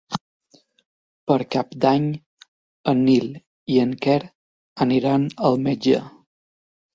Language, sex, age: Catalan, male, 40-49